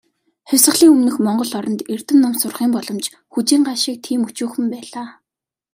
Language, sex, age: Mongolian, female, 19-29